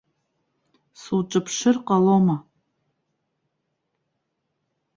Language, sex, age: Abkhazian, female, 40-49